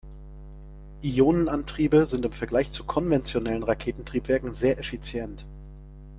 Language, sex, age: German, male, 30-39